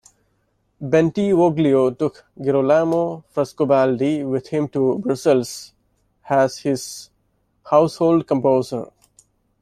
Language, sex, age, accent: English, male, 30-39, India and South Asia (India, Pakistan, Sri Lanka)